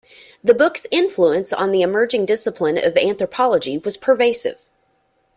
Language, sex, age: English, female, 30-39